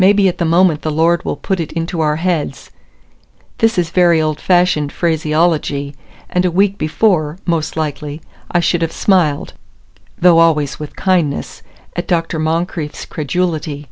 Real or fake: real